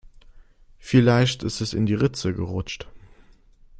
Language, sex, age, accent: German, male, 19-29, Deutschland Deutsch